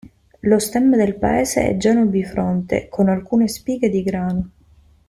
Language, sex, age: Italian, female, 19-29